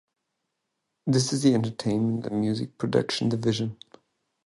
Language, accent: English, United States English